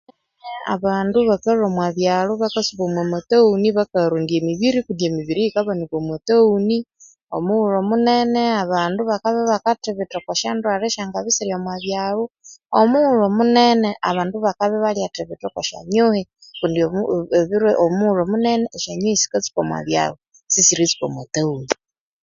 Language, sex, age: Konzo, female, 40-49